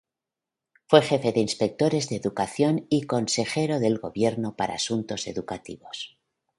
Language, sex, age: Spanish, female, 60-69